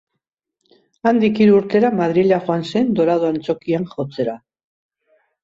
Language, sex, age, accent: Basque, female, 70-79, Mendebalekoa (Araba, Bizkaia, Gipuzkoako mendebaleko herri batzuk)